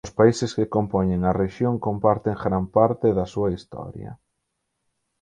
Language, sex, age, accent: Galician, male, 30-39, Atlántico (seseo e gheada)